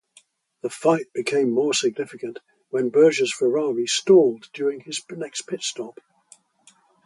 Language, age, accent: English, 80-89, England English